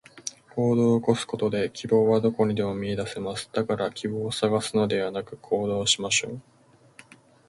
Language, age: Japanese, 19-29